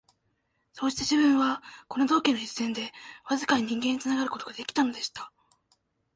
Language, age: Japanese, 19-29